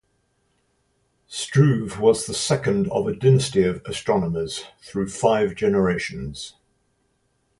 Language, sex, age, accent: English, male, 60-69, England English